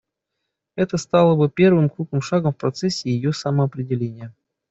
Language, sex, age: Russian, male, 30-39